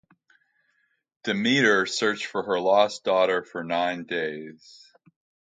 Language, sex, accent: English, male, United States English